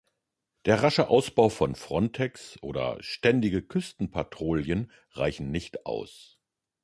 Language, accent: German, Deutschland Deutsch